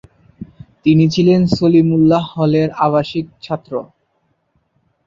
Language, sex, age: Bengali, male, 19-29